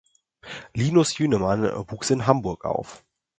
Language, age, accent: German, under 19, Deutschland Deutsch